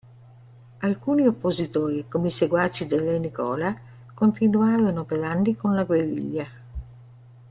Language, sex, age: Italian, female, 70-79